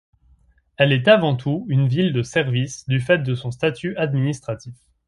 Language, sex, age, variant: French, male, 19-29, Français de métropole